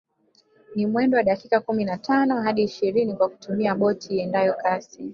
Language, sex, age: Swahili, female, 19-29